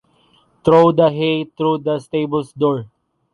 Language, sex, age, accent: English, male, 19-29, Filipino